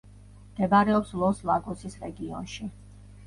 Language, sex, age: Georgian, female, 40-49